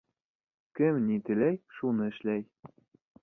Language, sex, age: Bashkir, male, 19-29